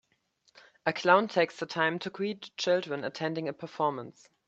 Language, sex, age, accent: English, male, 19-29, United States English